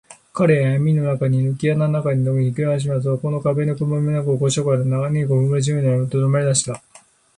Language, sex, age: Japanese, male, 50-59